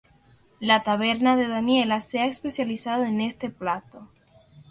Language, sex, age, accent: Spanish, female, under 19, Caribe: Cuba, Venezuela, Puerto Rico, República Dominicana, Panamá, Colombia caribeña, México caribeño, Costa del golfo de México